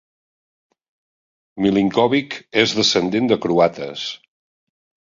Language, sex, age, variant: Catalan, male, 50-59, Central